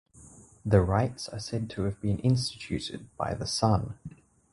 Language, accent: English, Australian English